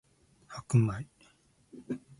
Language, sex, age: Japanese, male, 19-29